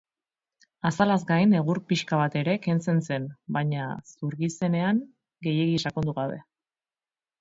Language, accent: Basque, Erdialdekoa edo Nafarra (Gipuzkoa, Nafarroa)